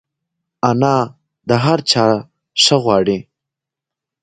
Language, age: Pashto, 19-29